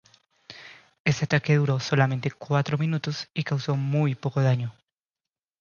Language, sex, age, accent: Spanish, male, 19-29, Andino-Pacífico: Colombia, Perú, Ecuador, oeste de Bolivia y Venezuela andina